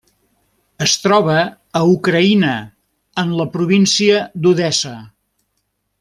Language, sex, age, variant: Catalan, male, 70-79, Central